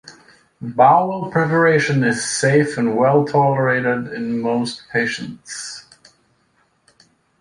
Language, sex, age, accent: English, male, 30-39, United States English